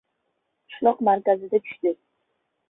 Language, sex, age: Uzbek, male, under 19